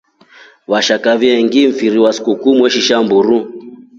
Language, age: Rombo, 30-39